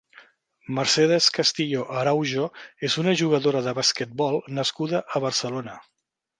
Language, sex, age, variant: Catalan, male, 50-59, Central